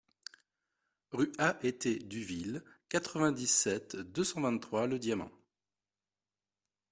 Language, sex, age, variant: French, male, 30-39, Français de métropole